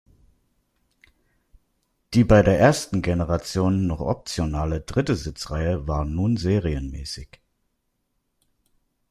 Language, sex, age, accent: German, male, 30-39, Deutschland Deutsch